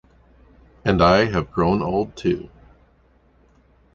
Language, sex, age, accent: English, male, 40-49, United States English